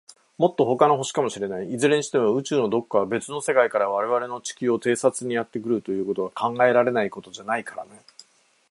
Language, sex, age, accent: Japanese, male, 60-69, 標準